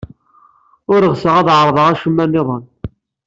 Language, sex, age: Kabyle, male, 19-29